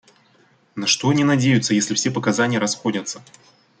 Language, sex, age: Russian, male, 19-29